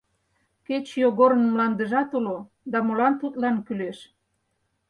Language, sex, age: Mari, female, 60-69